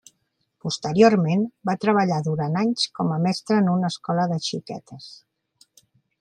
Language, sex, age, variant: Catalan, female, 50-59, Central